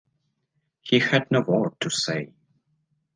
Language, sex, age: English, male, under 19